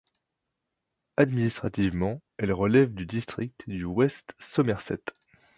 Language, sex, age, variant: French, male, 19-29, Français de métropole